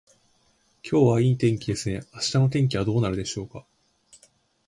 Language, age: Japanese, 19-29